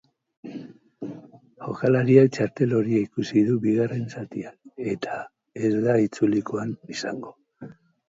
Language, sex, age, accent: Basque, male, 60-69, Mendebalekoa (Araba, Bizkaia, Gipuzkoako mendebaleko herri batzuk)